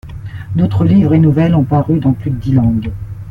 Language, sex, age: French, female, 60-69